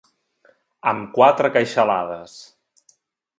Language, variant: Catalan, Septentrional